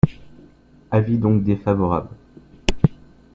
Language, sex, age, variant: French, male, 19-29, Français de métropole